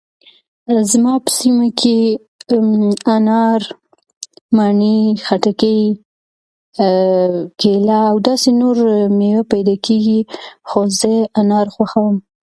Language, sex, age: Pashto, female, 19-29